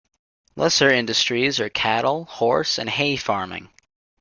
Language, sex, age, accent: English, male, under 19, United States English